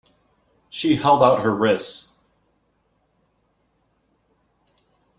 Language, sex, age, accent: English, male, 40-49, United States English